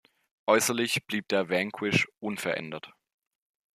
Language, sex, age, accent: German, male, 19-29, Deutschland Deutsch